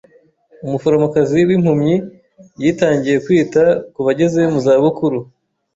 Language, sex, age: Kinyarwanda, male, 30-39